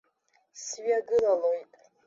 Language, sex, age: Abkhazian, female, 40-49